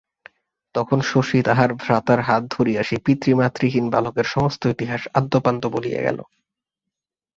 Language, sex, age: Bengali, male, 19-29